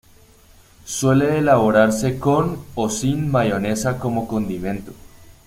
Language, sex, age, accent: Spanish, male, 19-29, Andino-Pacífico: Colombia, Perú, Ecuador, oeste de Bolivia y Venezuela andina